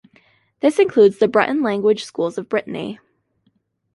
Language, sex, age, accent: English, female, 19-29, United States English